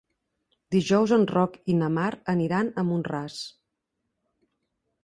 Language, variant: Catalan, Central